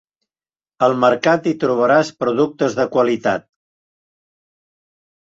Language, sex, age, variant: Catalan, male, 70-79, Central